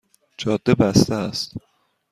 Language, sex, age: Persian, male, 30-39